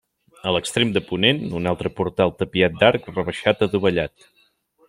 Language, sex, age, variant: Catalan, male, 30-39, Central